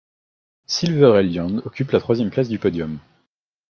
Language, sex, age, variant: French, male, 19-29, Français de métropole